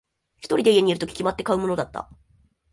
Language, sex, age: Japanese, female, 19-29